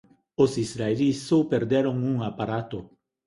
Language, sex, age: Galician, male, 40-49